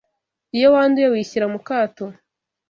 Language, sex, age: Kinyarwanda, female, 30-39